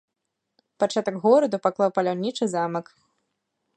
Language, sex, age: Belarusian, female, 19-29